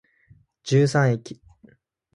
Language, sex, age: Japanese, male, 19-29